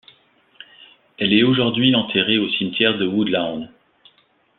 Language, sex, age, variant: French, male, 30-39, Français de métropole